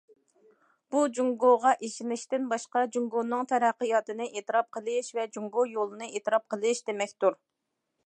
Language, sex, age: Uyghur, female, 30-39